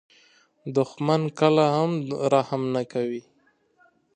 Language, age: Pashto, 19-29